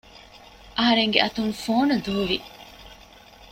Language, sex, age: Divehi, female, 19-29